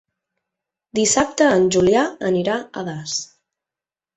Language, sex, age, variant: Catalan, female, under 19, Central